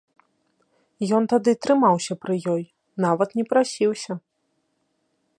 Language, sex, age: Belarusian, female, 19-29